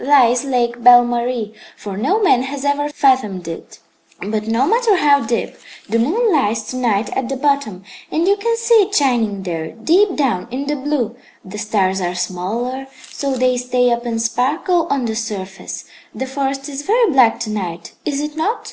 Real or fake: real